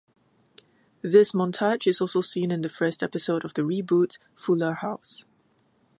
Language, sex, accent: English, female, Singaporean English